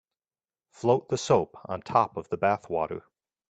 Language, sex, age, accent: English, male, 30-39, United States English